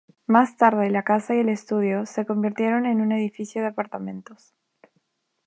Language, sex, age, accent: Spanish, female, 19-29, Andino-Pacífico: Colombia, Perú, Ecuador, oeste de Bolivia y Venezuela andina